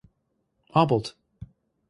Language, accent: English, United States English